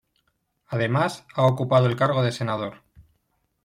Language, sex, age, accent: Spanish, male, 40-49, España: Norte peninsular (Asturias, Castilla y León, Cantabria, País Vasco, Navarra, Aragón, La Rioja, Guadalajara, Cuenca)